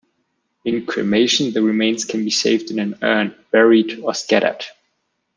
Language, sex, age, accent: English, male, 19-29, United States English